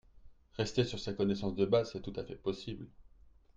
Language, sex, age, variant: French, male, 30-39, Français de métropole